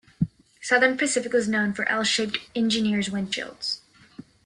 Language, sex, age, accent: English, female, 19-29, United States English